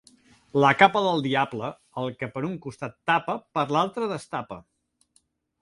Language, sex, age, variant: Catalan, male, 50-59, Central